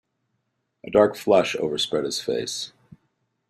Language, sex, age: English, male, 50-59